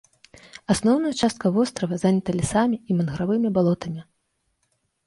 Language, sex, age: Belarusian, female, 30-39